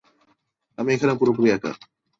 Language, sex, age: Bengali, male, 19-29